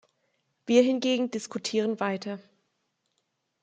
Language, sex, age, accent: German, female, 19-29, Deutschland Deutsch